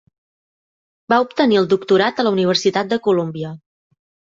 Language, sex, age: Catalan, female, 30-39